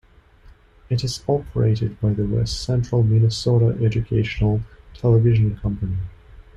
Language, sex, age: English, male, 30-39